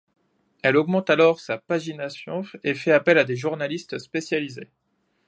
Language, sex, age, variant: French, male, 19-29, Français de métropole